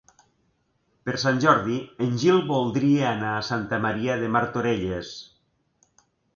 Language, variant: Catalan, Nord-Occidental